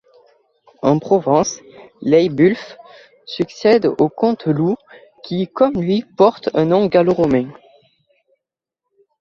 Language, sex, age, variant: French, male, under 19, Français de métropole